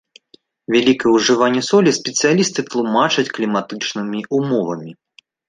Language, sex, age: Belarusian, male, 19-29